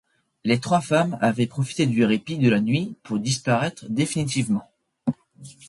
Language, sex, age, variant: French, male, 19-29, Français de métropole